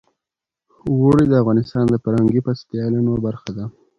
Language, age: Pashto, under 19